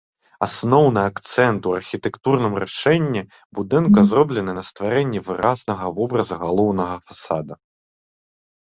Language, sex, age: Belarusian, male, under 19